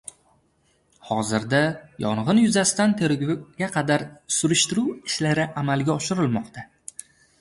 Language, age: Uzbek, 19-29